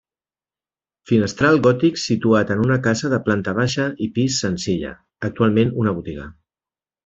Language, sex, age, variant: Catalan, male, 50-59, Central